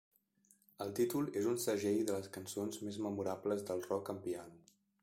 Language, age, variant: Catalan, 19-29, Central